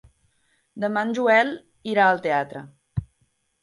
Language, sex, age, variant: Catalan, female, 19-29, Central